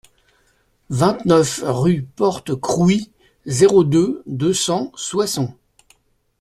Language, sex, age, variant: French, male, 60-69, Français de métropole